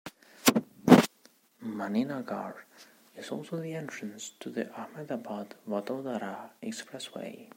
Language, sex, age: English, male, 19-29